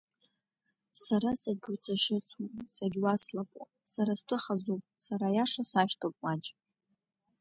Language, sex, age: Abkhazian, female, under 19